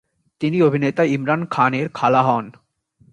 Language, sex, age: Bengali, male, 19-29